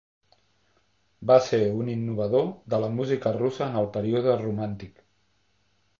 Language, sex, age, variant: Catalan, male, 60-69, Central